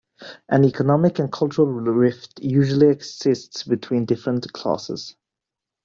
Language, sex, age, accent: English, male, 19-29, United States English